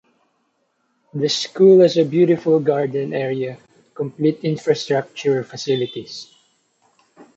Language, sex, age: English, male, 19-29